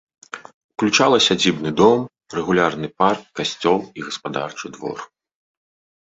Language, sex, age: Belarusian, male, 30-39